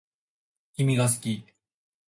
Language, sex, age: Japanese, male, 19-29